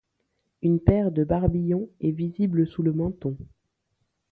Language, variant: French, Français de métropole